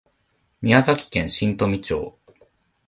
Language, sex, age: Japanese, male, 19-29